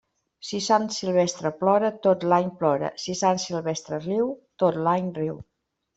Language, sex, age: Catalan, female, 60-69